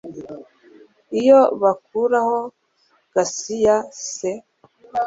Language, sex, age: Kinyarwanda, female, 19-29